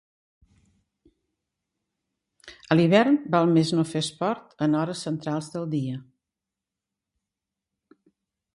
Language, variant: Catalan, Central